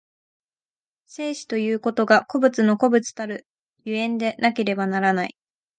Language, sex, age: Japanese, female, 19-29